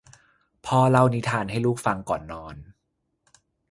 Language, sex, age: Thai, male, 30-39